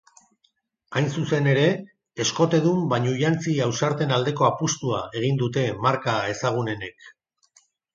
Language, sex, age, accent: Basque, male, 50-59, Mendebalekoa (Araba, Bizkaia, Gipuzkoako mendebaleko herri batzuk)